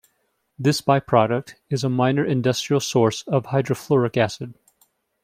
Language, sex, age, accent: English, male, 40-49, United States English